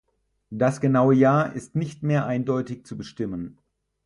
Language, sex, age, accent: German, male, 30-39, Deutschland Deutsch